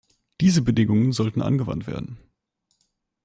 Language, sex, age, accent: German, male, 19-29, Deutschland Deutsch